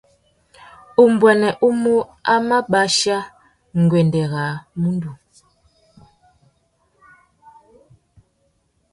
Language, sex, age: Tuki, female, 30-39